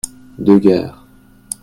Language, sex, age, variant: French, male, 19-29, Français de métropole